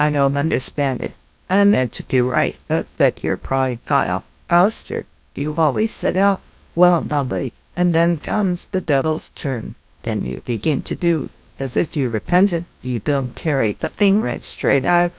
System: TTS, GlowTTS